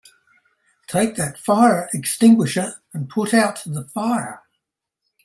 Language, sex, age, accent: English, male, 70-79, Australian English